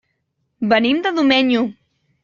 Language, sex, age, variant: Catalan, female, 19-29, Central